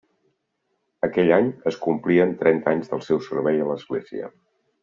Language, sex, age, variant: Catalan, male, 60-69, Central